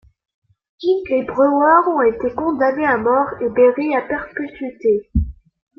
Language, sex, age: French, female, 19-29